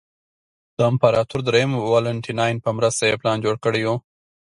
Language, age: Pashto, 19-29